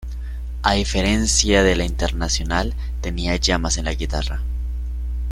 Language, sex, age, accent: Spanish, male, 19-29, Andino-Pacífico: Colombia, Perú, Ecuador, oeste de Bolivia y Venezuela andina